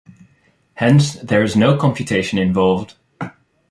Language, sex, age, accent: English, male, 19-29, Dutch